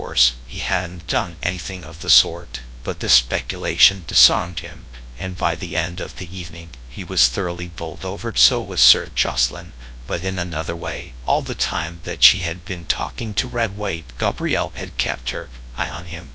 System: TTS, GradTTS